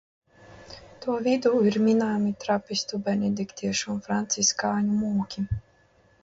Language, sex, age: Latvian, female, 19-29